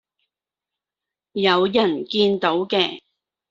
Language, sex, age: Cantonese, female, 30-39